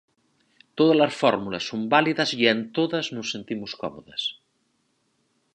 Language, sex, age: Galician, male, 40-49